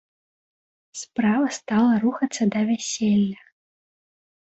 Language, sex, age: Belarusian, female, 19-29